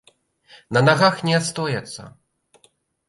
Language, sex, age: Belarusian, male, 19-29